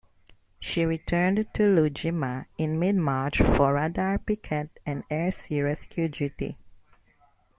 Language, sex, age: English, female, 19-29